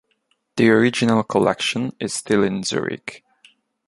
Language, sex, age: English, male, 19-29